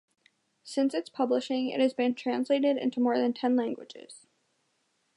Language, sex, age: English, female, 19-29